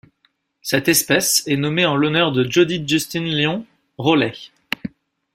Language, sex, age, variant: French, male, 30-39, Français de métropole